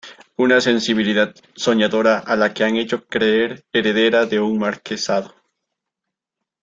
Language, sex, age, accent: Spanish, male, 19-29, Andino-Pacífico: Colombia, Perú, Ecuador, oeste de Bolivia y Venezuela andina